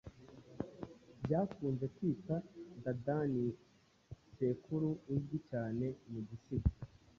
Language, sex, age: Kinyarwanda, male, 19-29